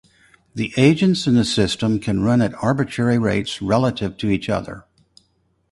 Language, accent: English, United States English